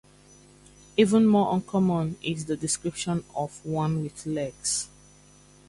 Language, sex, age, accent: English, female, 30-39, England English